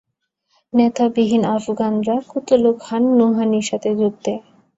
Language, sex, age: Bengali, female, 19-29